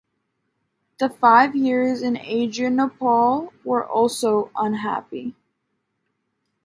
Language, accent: English, United States English